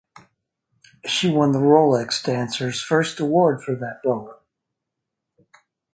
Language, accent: English, United States English